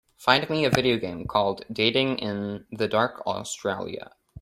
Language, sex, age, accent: English, male, under 19, United States English